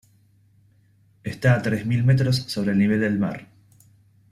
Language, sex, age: Spanish, male, 30-39